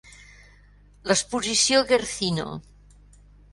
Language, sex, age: Catalan, female, 70-79